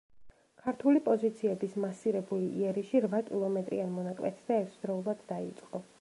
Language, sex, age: Georgian, female, 19-29